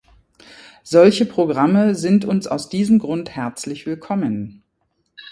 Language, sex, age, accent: German, female, 50-59, Deutschland Deutsch